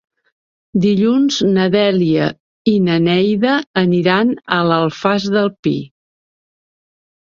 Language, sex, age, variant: Catalan, female, 60-69, Central